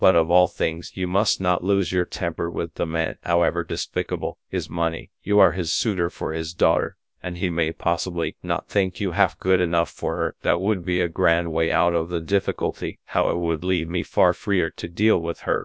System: TTS, GradTTS